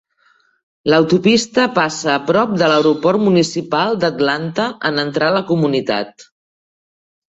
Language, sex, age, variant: Catalan, female, 40-49, Central